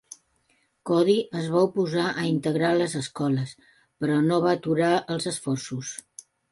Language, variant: Catalan, Central